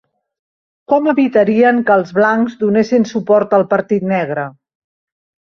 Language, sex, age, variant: Catalan, female, 50-59, Central